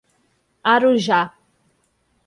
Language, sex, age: Portuguese, female, 30-39